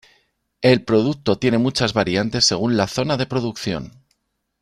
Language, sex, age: Spanish, male, 40-49